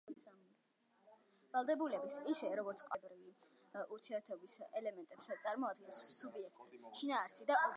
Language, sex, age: Georgian, female, under 19